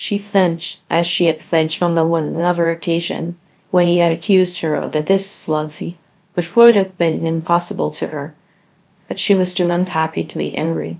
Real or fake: fake